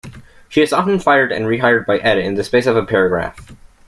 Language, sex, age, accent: English, male, under 19, United States English